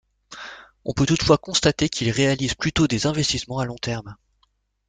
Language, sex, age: French, male, 40-49